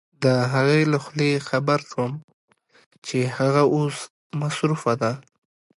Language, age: Pashto, 19-29